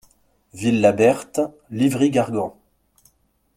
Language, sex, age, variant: French, male, 30-39, Français de métropole